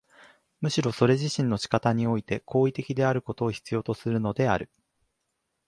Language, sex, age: Japanese, male, 19-29